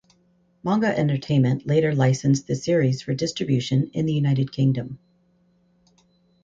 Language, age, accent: English, 40-49, United States English